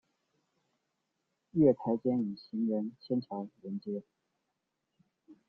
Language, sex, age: Chinese, male, 19-29